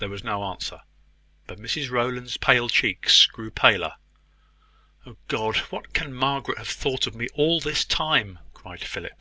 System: none